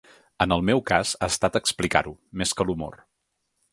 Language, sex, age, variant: Catalan, male, 30-39, Nord-Occidental